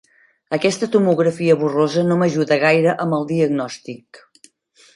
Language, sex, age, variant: Catalan, female, 50-59, Central